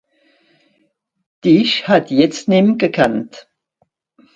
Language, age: Swiss German, 60-69